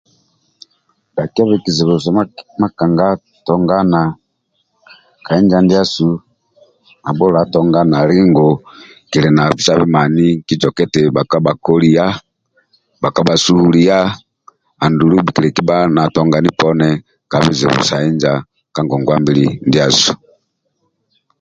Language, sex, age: Amba (Uganda), male, 50-59